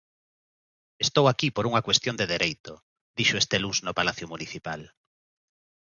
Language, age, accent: Galician, 40-49, Oriental (común en zona oriental)